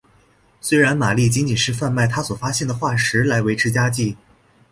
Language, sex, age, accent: Chinese, male, 19-29, 出生地：黑龙江省